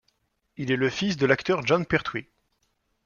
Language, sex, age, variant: French, male, 30-39, Français de métropole